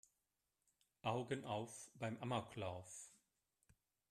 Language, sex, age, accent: German, male, 50-59, Deutschland Deutsch